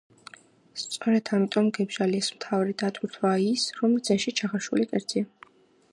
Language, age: Georgian, under 19